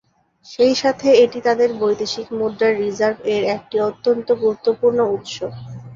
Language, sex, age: Bengali, female, 19-29